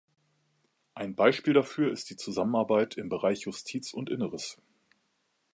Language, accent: German, Deutschland Deutsch